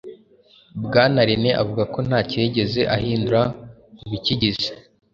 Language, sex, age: Kinyarwanda, male, 19-29